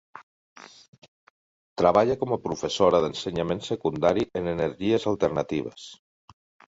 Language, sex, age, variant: Catalan, male, 50-59, Central